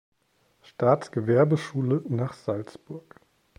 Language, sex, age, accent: German, male, 30-39, Deutschland Deutsch